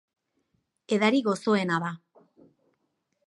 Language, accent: Basque, Mendebalekoa (Araba, Bizkaia, Gipuzkoako mendebaleko herri batzuk)